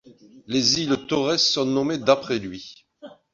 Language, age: French, 50-59